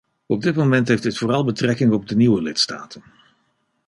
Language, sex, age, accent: Dutch, male, 40-49, Nederlands Nederlands